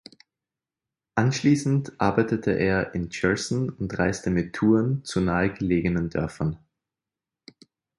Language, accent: German, Österreichisches Deutsch